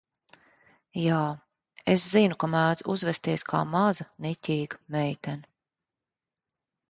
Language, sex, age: Latvian, female, 40-49